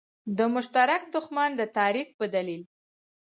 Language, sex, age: Pashto, female, 19-29